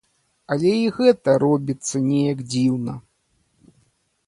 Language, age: Belarusian, 30-39